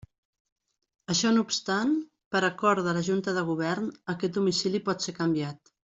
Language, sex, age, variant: Catalan, female, 50-59, Central